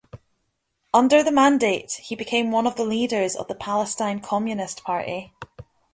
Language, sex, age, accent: English, female, 19-29, Scottish English